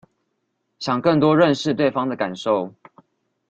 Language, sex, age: Chinese, male, 19-29